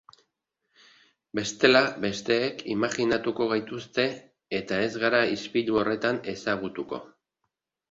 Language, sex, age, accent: Basque, male, 50-59, Erdialdekoa edo Nafarra (Gipuzkoa, Nafarroa)